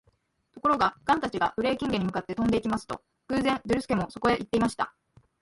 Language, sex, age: Japanese, female, under 19